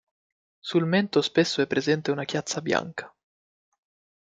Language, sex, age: Italian, male, 19-29